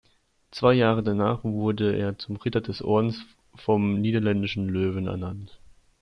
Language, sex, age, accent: German, male, 19-29, Deutschland Deutsch